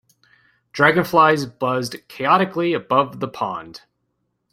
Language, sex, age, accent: English, male, 19-29, United States English